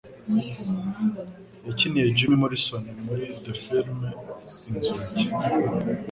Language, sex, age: Kinyarwanda, male, 19-29